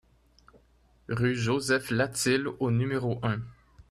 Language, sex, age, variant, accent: French, male, 30-39, Français d'Amérique du Nord, Français du Canada